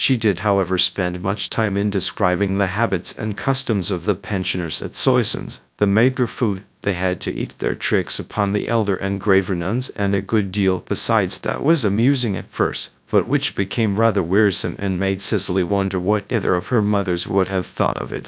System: TTS, GradTTS